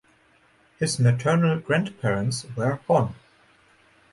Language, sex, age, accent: English, male, 19-29, German Accent